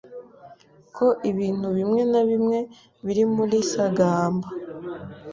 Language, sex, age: Kinyarwanda, female, 19-29